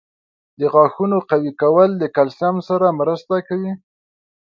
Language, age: Pashto, 19-29